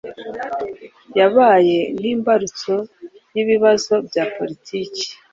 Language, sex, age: Kinyarwanda, female, 19-29